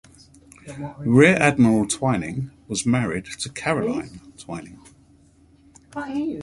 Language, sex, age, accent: English, male, 30-39, England English